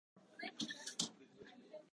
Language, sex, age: Japanese, female, 19-29